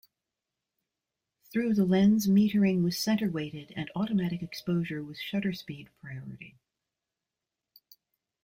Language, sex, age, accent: English, female, 60-69, United States English